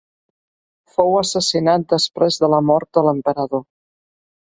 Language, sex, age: Catalan, female, 50-59